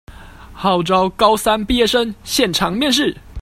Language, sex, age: Chinese, male, 19-29